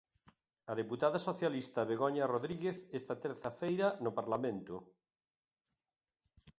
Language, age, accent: Galician, 60-69, Oriental (común en zona oriental)